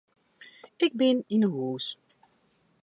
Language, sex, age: Western Frisian, female, 40-49